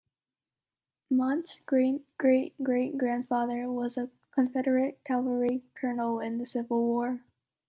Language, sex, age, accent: English, female, under 19, United States English